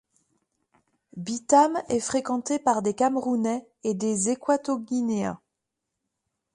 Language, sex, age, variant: French, female, 30-39, Français de métropole